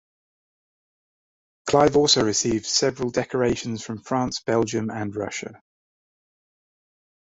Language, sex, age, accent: English, male, 40-49, England English